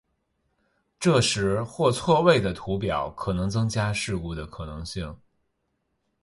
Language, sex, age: Chinese, male, 19-29